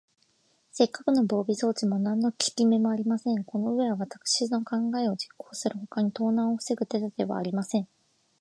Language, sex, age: Japanese, female, 19-29